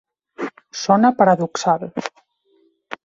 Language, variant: Catalan, Central